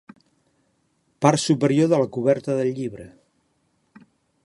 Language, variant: Catalan, Central